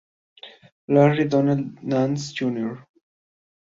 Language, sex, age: Spanish, male, 19-29